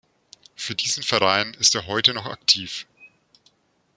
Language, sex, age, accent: German, male, 40-49, Deutschland Deutsch